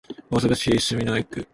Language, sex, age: Japanese, male, 19-29